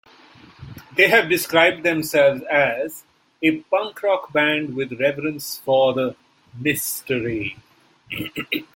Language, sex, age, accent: English, male, 50-59, India and South Asia (India, Pakistan, Sri Lanka)